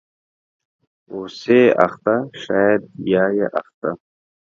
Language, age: Pashto, 19-29